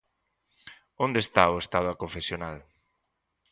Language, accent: Galician, Normativo (estándar)